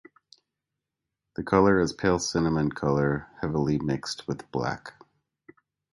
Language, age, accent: English, 40-49, United States English